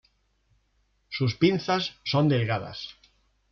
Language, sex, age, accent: Spanish, male, 40-49, España: Centro-Sur peninsular (Madrid, Toledo, Castilla-La Mancha)